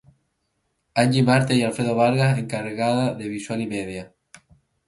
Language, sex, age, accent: Spanish, male, 19-29, España: Islas Canarias